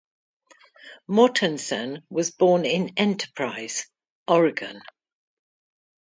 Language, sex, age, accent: English, female, 70-79, England English